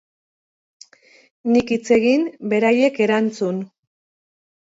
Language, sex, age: Basque, female, 50-59